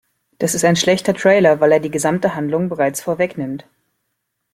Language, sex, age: German, female, 19-29